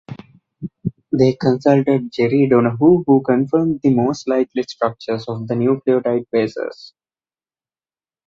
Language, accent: English, India and South Asia (India, Pakistan, Sri Lanka)